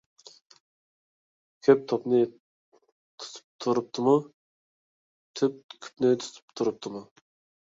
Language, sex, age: Uyghur, male, 30-39